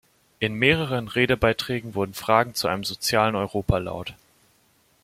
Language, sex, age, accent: German, male, 19-29, Deutschland Deutsch